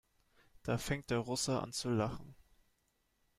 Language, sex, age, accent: German, male, 19-29, Deutschland Deutsch